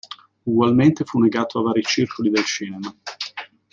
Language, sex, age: Italian, male, 40-49